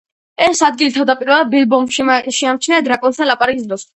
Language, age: Georgian, 30-39